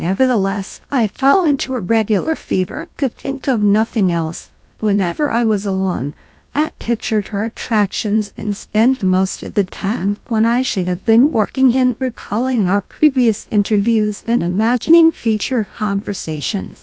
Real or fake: fake